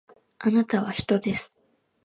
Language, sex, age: Japanese, female, 19-29